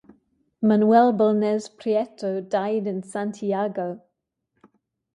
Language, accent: English, England English